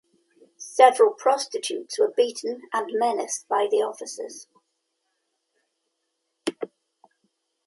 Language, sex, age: English, female, 70-79